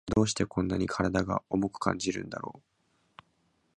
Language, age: Japanese, under 19